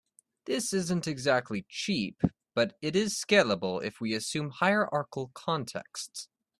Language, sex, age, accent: English, male, 19-29, United States English